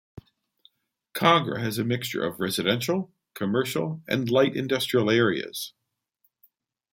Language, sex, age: English, male, 50-59